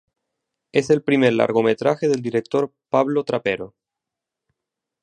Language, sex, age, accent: Spanish, male, 19-29, España: Islas Canarias